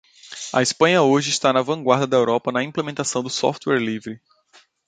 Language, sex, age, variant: Portuguese, male, 30-39, Portuguese (Brasil)